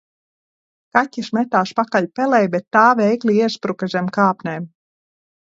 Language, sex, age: Latvian, female, 30-39